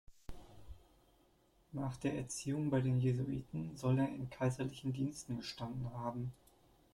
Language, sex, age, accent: German, male, 19-29, Deutschland Deutsch